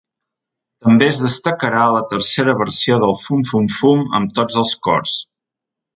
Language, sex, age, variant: Catalan, male, 30-39, Central